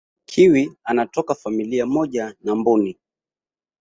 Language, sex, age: Swahili, male, 30-39